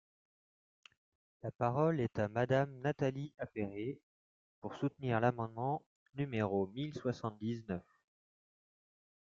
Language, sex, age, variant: French, male, 30-39, Français de métropole